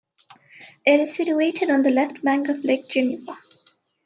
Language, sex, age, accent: English, female, under 19, India and South Asia (India, Pakistan, Sri Lanka)